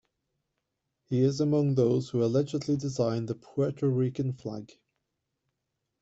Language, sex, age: English, male, 30-39